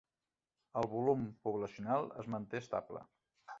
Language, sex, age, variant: Catalan, male, 50-59, Central